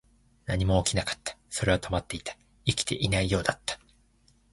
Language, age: Japanese, 19-29